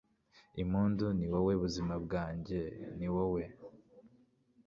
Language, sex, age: Kinyarwanda, male, 19-29